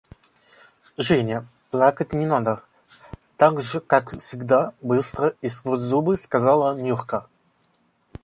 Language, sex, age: Russian, male, 19-29